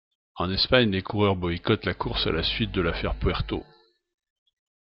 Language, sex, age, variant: French, male, 60-69, Français de métropole